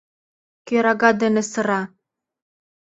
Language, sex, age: Mari, female, under 19